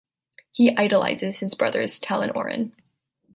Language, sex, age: English, female, 19-29